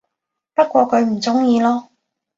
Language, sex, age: Cantonese, female, 19-29